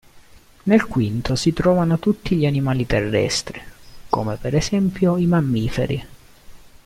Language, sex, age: Italian, male, 19-29